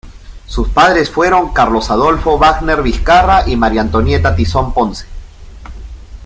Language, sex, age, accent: Spanish, male, 30-39, Andino-Pacífico: Colombia, Perú, Ecuador, oeste de Bolivia y Venezuela andina